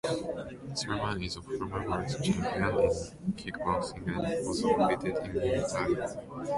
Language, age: English, 19-29